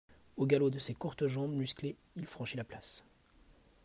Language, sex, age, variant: French, male, 30-39, Français de métropole